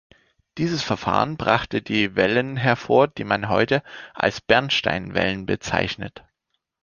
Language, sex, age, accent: German, male, 30-39, Deutschland Deutsch